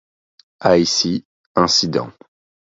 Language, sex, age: French, male, 19-29